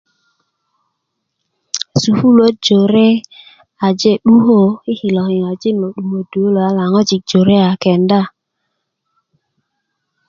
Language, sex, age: Kuku, female, 19-29